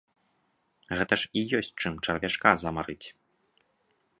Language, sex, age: Belarusian, male, 30-39